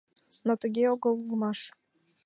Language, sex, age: Mari, female, 19-29